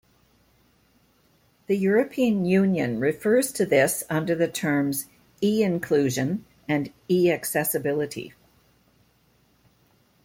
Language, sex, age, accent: English, female, 60-69, Canadian English